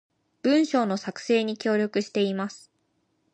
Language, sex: Japanese, female